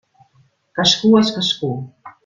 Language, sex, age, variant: Catalan, female, 50-59, Central